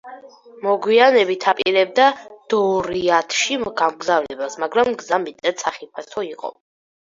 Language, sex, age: Georgian, female, under 19